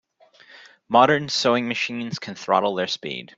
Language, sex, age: English, male, 30-39